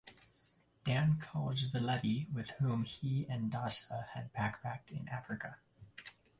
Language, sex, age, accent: English, male, 19-29, United States English